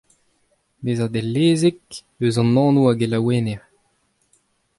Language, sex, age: Breton, male, 19-29